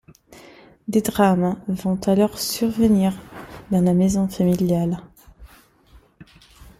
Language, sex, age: French, female, 30-39